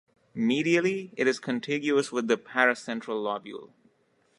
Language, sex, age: English, male, 19-29